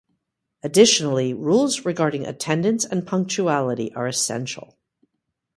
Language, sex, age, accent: English, female, 60-69, United States English